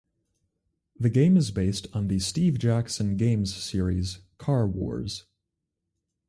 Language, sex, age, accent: English, male, 19-29, United States English